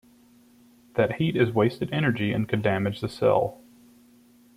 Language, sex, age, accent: English, male, 19-29, United States English